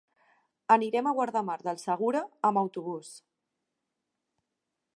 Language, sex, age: Catalan, female, 19-29